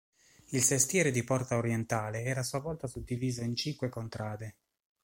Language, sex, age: Italian, male, 30-39